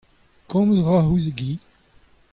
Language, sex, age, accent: Breton, male, 60-69, Kerneveg